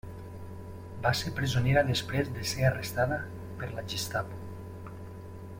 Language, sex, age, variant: Catalan, male, 40-49, Septentrional